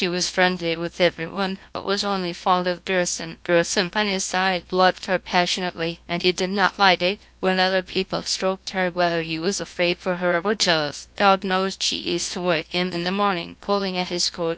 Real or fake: fake